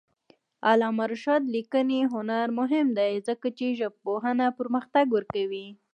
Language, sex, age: Pashto, female, 19-29